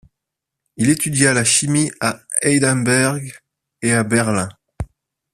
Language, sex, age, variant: French, male, 30-39, Français de métropole